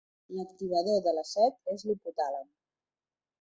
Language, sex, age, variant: Catalan, female, 30-39, Central